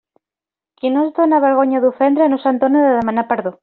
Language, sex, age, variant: Catalan, female, 19-29, Central